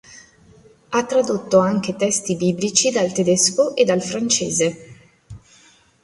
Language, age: Italian, 40-49